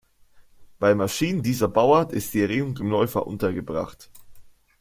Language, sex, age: German, male, under 19